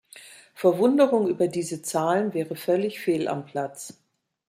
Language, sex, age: German, female, 50-59